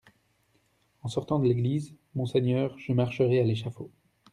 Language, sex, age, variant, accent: French, male, 30-39, Français d'Europe, Français de Belgique